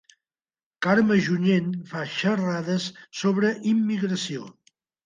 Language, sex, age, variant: Catalan, male, 50-59, Central